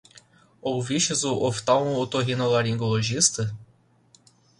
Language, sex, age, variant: Portuguese, male, 19-29, Portuguese (Brasil)